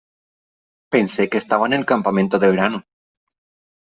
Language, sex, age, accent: Spanish, male, 19-29, España: Centro-Sur peninsular (Madrid, Toledo, Castilla-La Mancha)